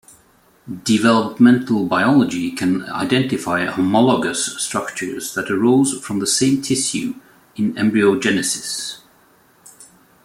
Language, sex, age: English, male, 40-49